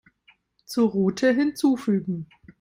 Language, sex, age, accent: German, female, 40-49, Deutschland Deutsch